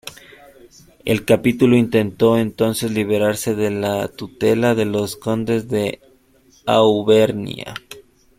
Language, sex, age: Spanish, male, 30-39